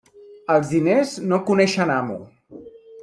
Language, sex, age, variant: Catalan, male, 30-39, Central